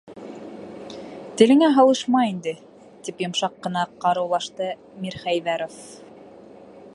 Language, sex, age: Bashkir, female, 19-29